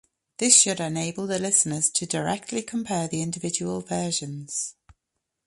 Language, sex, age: English, female, 50-59